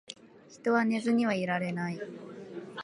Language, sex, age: Japanese, female, 19-29